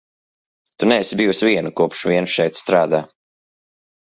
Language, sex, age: Latvian, male, 30-39